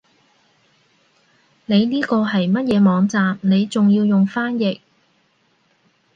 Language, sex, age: Cantonese, female, 30-39